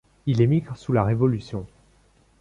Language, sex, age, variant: French, male, 40-49, Français de métropole